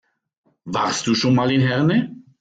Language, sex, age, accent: German, male, 50-59, Deutschland Deutsch